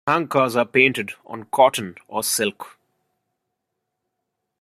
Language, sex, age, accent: English, male, 19-29, India and South Asia (India, Pakistan, Sri Lanka)